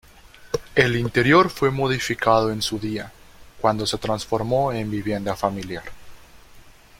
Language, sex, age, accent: Spanish, male, 19-29, México